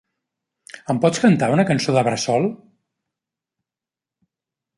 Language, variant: Catalan, Central